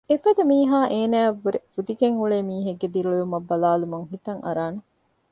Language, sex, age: Divehi, female, 40-49